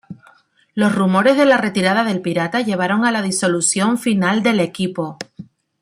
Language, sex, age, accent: Spanish, female, 40-49, España: Islas Canarias